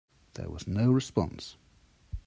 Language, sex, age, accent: English, male, 50-59, England English